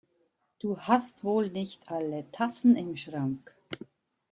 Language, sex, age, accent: German, female, 60-69, Schweizerdeutsch